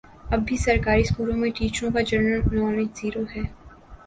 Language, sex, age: Urdu, female, 19-29